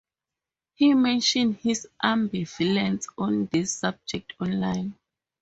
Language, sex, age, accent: English, female, 30-39, Southern African (South Africa, Zimbabwe, Namibia)